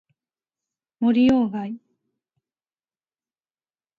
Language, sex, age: Japanese, female, 19-29